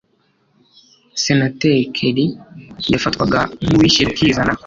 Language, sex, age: Kinyarwanda, male, under 19